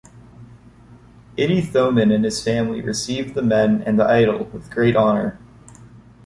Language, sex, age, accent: English, male, 19-29, Canadian English